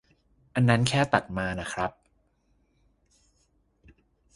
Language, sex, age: Thai, male, 30-39